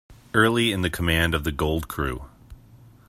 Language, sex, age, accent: English, male, 30-39, United States English